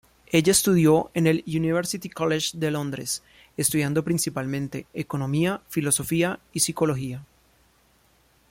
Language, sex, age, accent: Spanish, male, 30-39, Andino-Pacífico: Colombia, Perú, Ecuador, oeste de Bolivia y Venezuela andina